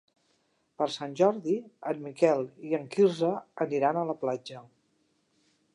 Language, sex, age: Catalan, female, 60-69